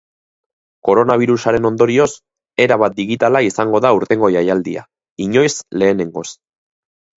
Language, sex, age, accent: Basque, male, 30-39, Mendebalekoa (Araba, Bizkaia, Gipuzkoako mendebaleko herri batzuk)